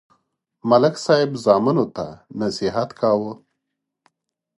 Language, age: Pashto, 40-49